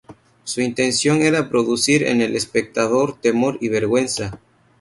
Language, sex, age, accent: Spanish, male, 30-39, México